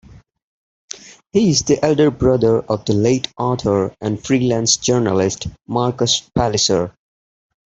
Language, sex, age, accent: English, male, under 19, India and South Asia (India, Pakistan, Sri Lanka)